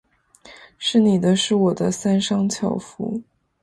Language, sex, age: Chinese, female, 19-29